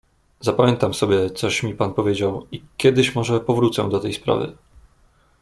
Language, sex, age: Polish, male, 19-29